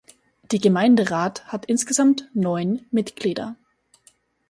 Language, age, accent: German, 19-29, Österreichisches Deutsch